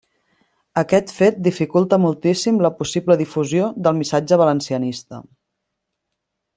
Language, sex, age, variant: Catalan, female, 30-39, Central